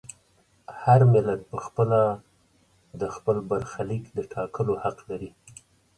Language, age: Pashto, 60-69